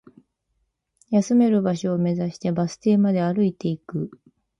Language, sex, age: Japanese, female, 30-39